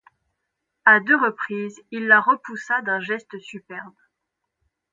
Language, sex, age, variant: French, female, 19-29, Français de métropole